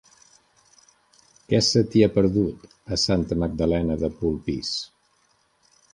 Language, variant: Catalan, Central